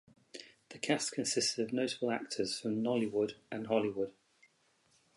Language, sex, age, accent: English, male, 40-49, England English